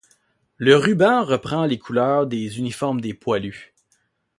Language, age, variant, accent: French, 40-49, Français d'Amérique du Nord, Français du Canada